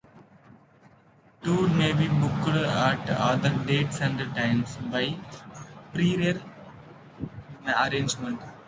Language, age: English, 19-29